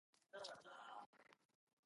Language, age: English, 19-29